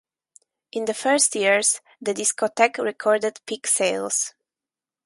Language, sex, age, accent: English, female, 19-29, Slavic